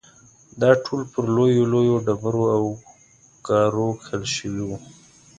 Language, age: Pashto, 19-29